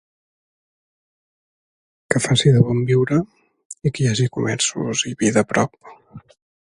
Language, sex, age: Catalan, male, 30-39